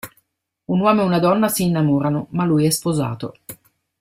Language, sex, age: Italian, female, 40-49